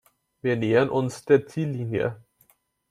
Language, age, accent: German, 19-29, Österreichisches Deutsch